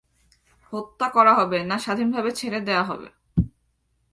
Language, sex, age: Bengali, female, 19-29